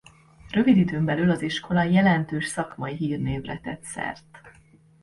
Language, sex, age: Hungarian, female, 40-49